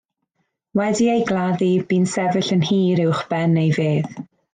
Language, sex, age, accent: Welsh, female, 19-29, Y Deyrnas Unedig Cymraeg